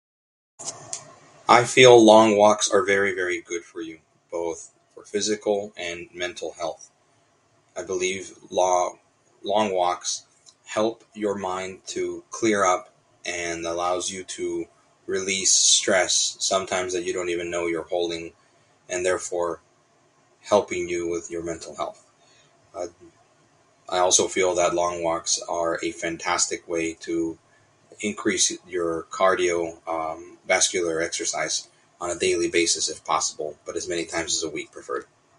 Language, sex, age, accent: English, male, 40-49, United States English